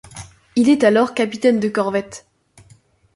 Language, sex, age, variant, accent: French, male, 19-29, Français d'Europe, Français de Belgique